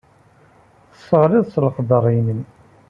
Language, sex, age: Kabyle, male, 40-49